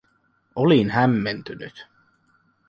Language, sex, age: Finnish, male, 19-29